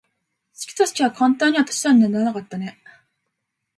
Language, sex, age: Japanese, female, 19-29